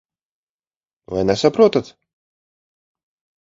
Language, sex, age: Latvian, male, 40-49